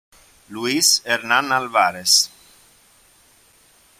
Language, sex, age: Italian, male, 50-59